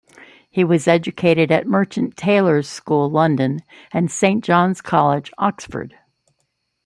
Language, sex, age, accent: English, female, 60-69, United States English